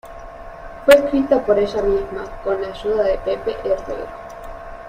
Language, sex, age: Spanish, female, 19-29